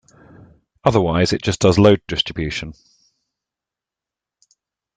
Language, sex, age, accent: English, male, 40-49, England English